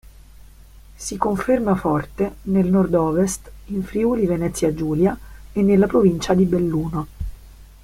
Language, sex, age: Italian, female, 40-49